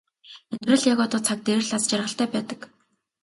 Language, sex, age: Mongolian, female, 19-29